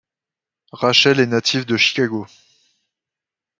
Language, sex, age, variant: French, male, 19-29, Français de métropole